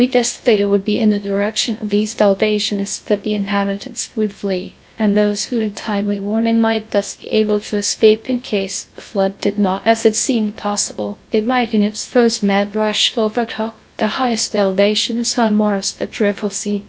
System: TTS, GlowTTS